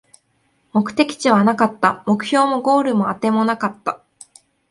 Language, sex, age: Japanese, female, 19-29